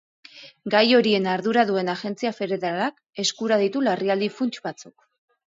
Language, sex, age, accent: Basque, female, 40-49, Erdialdekoa edo Nafarra (Gipuzkoa, Nafarroa)